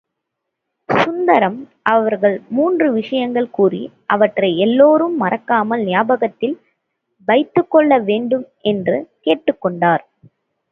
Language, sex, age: Tamil, female, 19-29